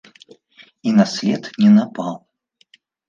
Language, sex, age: Belarusian, male, 19-29